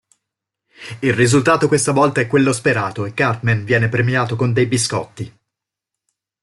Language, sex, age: Italian, male, 40-49